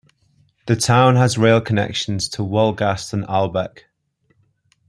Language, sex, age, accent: English, male, 19-29, Welsh English